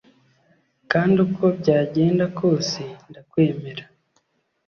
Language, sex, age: Kinyarwanda, male, 30-39